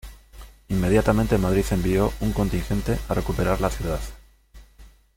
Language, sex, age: Spanish, male, 40-49